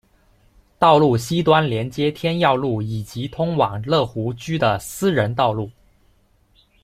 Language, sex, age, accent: Chinese, male, 19-29, 出生地：广东省